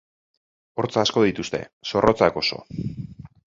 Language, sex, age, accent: Basque, male, 30-39, Mendebalekoa (Araba, Bizkaia, Gipuzkoako mendebaleko herri batzuk)